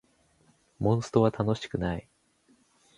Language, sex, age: Japanese, male, 19-29